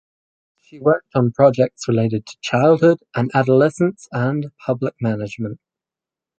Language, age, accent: English, under 19, Australian English